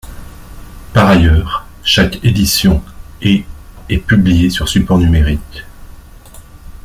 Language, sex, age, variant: French, male, 40-49, Français de métropole